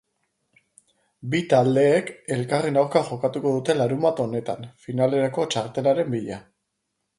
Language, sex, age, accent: Basque, male, 30-39, Mendebalekoa (Araba, Bizkaia, Gipuzkoako mendebaleko herri batzuk)